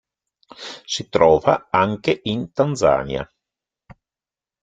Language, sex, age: Italian, male, 60-69